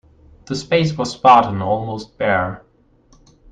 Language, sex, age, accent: English, male, 19-29, United States English